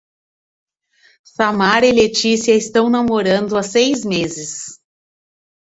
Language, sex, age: Portuguese, female, 50-59